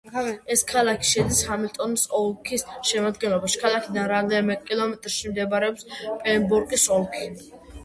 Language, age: Georgian, under 19